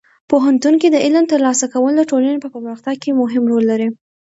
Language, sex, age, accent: Pashto, female, under 19, کندهاری لهجه